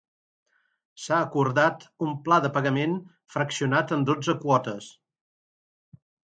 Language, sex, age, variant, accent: Catalan, male, 60-69, Central, central